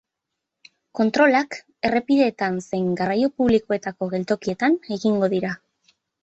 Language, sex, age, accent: Basque, female, 19-29, Nafar-lapurtarra edo Zuberotarra (Lapurdi, Nafarroa Beherea, Zuberoa)